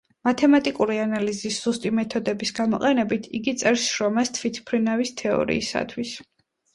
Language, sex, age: Georgian, female, 19-29